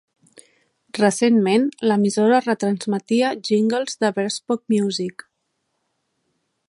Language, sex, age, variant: Catalan, female, 40-49, Central